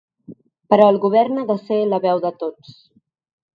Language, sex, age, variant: Catalan, female, 30-39, Central